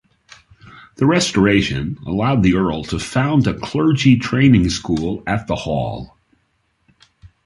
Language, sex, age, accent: English, male, 70-79, United States English